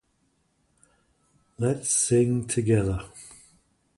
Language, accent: English, England English